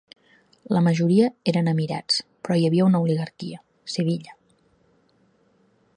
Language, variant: Catalan, Central